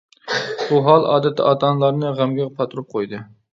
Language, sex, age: Uyghur, male, 30-39